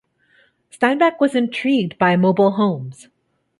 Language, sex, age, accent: English, female, 30-39, Canadian English